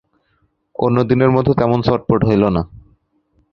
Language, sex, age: Bengali, male, 19-29